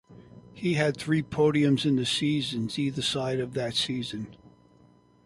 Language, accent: English, United States English